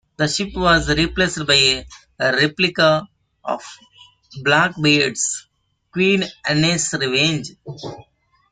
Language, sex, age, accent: English, male, 19-29, India and South Asia (India, Pakistan, Sri Lanka)